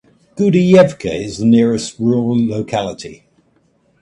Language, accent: English, England English